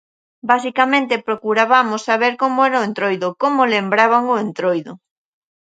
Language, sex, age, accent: Galician, female, 30-39, Central (gheada)